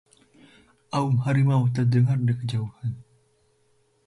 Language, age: Indonesian, 19-29